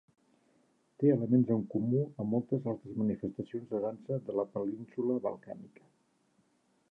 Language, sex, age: Catalan, male, 60-69